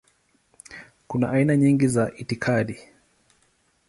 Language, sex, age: Swahili, male, 30-39